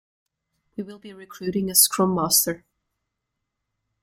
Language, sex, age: English, female, 19-29